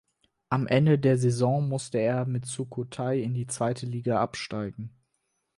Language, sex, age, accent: German, male, 19-29, Deutschland Deutsch